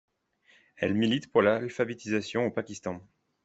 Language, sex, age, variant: French, male, 19-29, Français de métropole